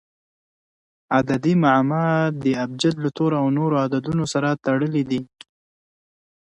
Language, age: Pashto, 19-29